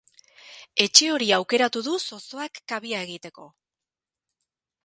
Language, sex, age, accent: Basque, female, 40-49, Erdialdekoa edo Nafarra (Gipuzkoa, Nafarroa)